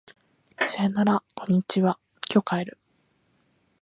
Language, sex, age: Japanese, female, 19-29